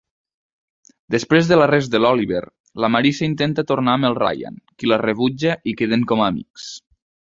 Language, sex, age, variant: Catalan, male, under 19, Nord-Occidental